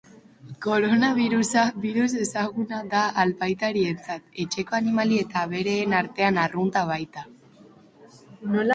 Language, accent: Basque, Erdialdekoa edo Nafarra (Gipuzkoa, Nafarroa)